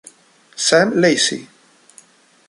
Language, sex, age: Italian, male, 40-49